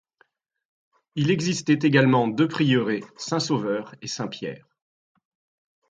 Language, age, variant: French, 50-59, Français de métropole